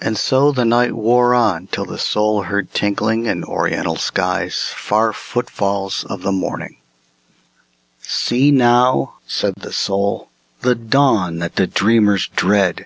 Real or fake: real